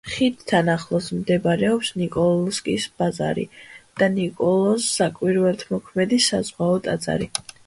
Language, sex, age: Georgian, female, under 19